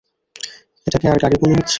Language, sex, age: Bengali, male, 19-29